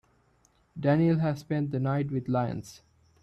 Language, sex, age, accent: English, male, 19-29, India and South Asia (India, Pakistan, Sri Lanka)